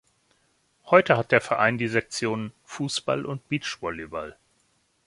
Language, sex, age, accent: German, male, 40-49, Deutschland Deutsch